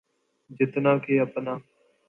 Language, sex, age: Urdu, male, 19-29